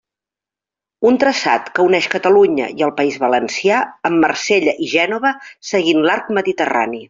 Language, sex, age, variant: Catalan, female, 50-59, Central